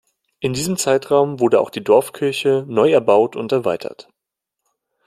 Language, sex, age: German, male, 19-29